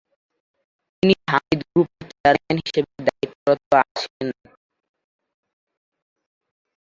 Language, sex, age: Bengali, male, 19-29